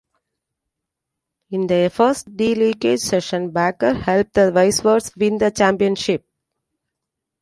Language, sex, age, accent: English, female, 40-49, India and South Asia (India, Pakistan, Sri Lanka)